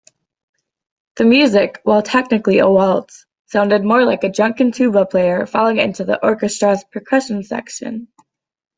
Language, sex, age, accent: English, female, 19-29, United States English